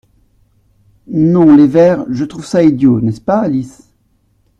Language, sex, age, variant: French, male, 40-49, Français de métropole